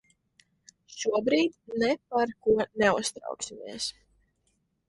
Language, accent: Latvian, Rigas